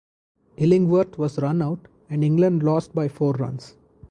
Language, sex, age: English, male, 40-49